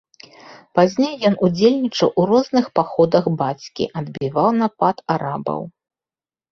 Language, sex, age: Belarusian, female, 50-59